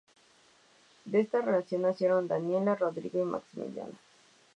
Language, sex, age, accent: Spanish, female, under 19, México